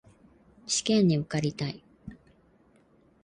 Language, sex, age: Japanese, female, 30-39